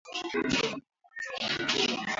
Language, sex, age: Swahili, male, under 19